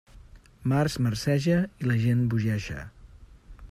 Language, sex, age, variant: Catalan, male, 30-39, Central